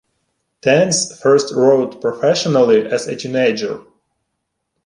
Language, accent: English, United States English